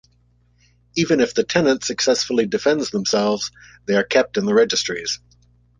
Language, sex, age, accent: English, male, 40-49, United States English